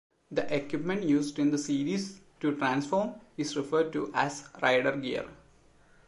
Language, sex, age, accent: English, male, 19-29, India and South Asia (India, Pakistan, Sri Lanka)